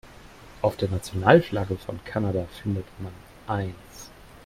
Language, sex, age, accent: German, male, 30-39, Deutschland Deutsch